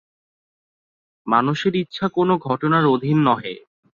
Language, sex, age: Bengali, male, 19-29